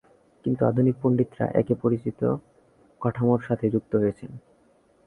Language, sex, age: Bengali, male, 19-29